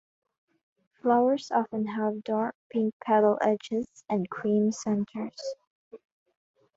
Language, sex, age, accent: English, female, under 19, Filipino